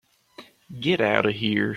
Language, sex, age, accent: English, male, 30-39, United States English